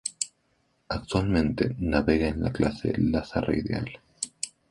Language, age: Spanish, 19-29